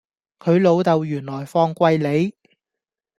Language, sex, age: Cantonese, male, 19-29